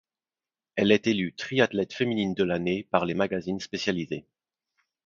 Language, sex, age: French, male, 30-39